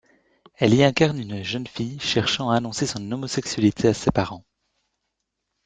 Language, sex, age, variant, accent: French, male, 19-29, Français d'Europe, Français de Belgique